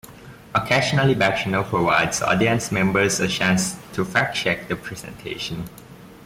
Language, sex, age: English, male, 19-29